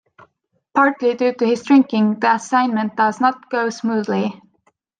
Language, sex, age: English, female, 19-29